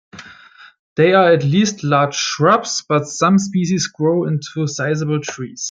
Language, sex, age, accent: English, male, 19-29, United States English